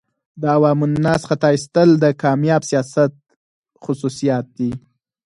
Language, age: Pashto, 19-29